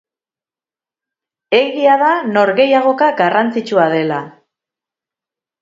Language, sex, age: Basque, male, 30-39